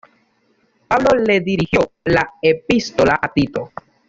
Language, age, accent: Spanish, 50-59, Caribe: Cuba, Venezuela, Puerto Rico, República Dominicana, Panamá, Colombia caribeña, México caribeño, Costa del golfo de México